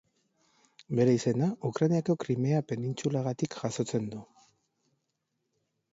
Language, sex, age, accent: Basque, male, 30-39, Mendebalekoa (Araba, Bizkaia, Gipuzkoako mendebaleko herri batzuk)